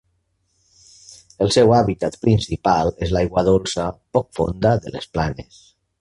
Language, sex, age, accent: Catalan, male, 50-59, valencià